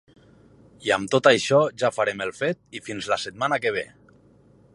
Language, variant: Catalan, Nord-Occidental